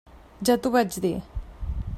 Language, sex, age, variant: Catalan, female, 30-39, Central